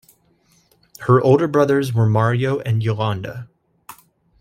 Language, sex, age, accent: English, male, 30-39, United States English